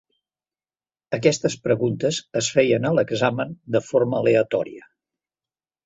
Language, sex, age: Catalan, male, 70-79